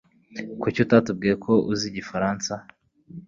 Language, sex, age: Kinyarwanda, male, 19-29